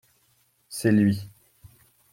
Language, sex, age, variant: French, male, 19-29, Français de métropole